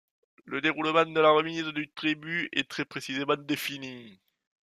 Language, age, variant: French, 19-29, Français de métropole